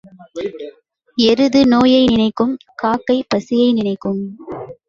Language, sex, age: Tamil, female, under 19